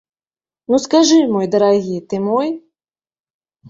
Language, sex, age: Belarusian, female, 30-39